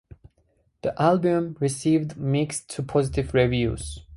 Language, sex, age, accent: English, male, 19-29, United States English